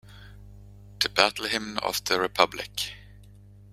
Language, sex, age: English, male, 40-49